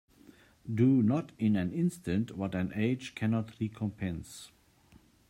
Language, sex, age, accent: English, male, 60-69, Southern African (South Africa, Zimbabwe, Namibia)